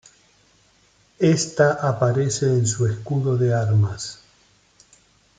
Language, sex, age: Spanish, male, 60-69